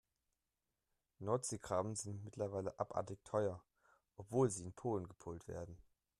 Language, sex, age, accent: German, male, 19-29, Deutschland Deutsch